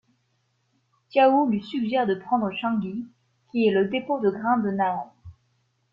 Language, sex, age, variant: French, female, 19-29, Français de métropole